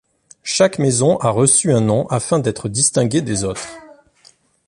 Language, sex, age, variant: French, male, 30-39, Français de métropole